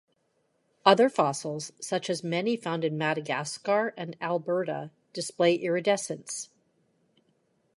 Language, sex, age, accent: English, female, 50-59, United States English